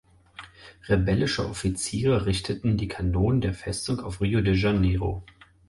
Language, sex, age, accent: German, male, 30-39, Deutschland Deutsch